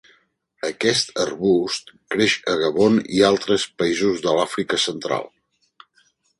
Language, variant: Catalan, Central